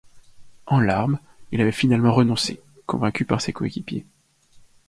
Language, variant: French, Français de métropole